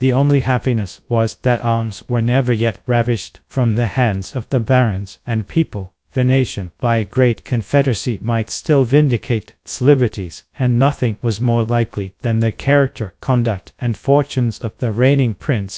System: TTS, GradTTS